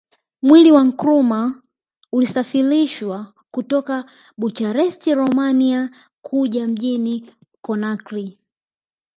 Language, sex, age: Swahili, male, 19-29